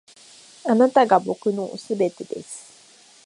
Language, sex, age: Japanese, female, under 19